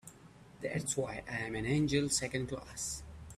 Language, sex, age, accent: English, male, 19-29, India and South Asia (India, Pakistan, Sri Lanka)